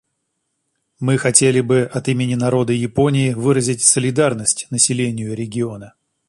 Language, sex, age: Russian, male, 40-49